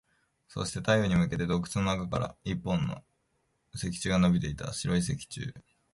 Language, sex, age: Japanese, male, 19-29